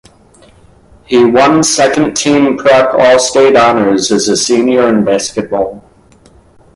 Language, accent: English, United States English